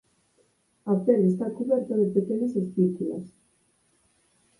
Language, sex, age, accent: Galician, female, 30-39, Normativo (estándar)